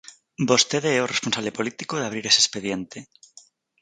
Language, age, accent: Galician, 19-29, Normativo (estándar)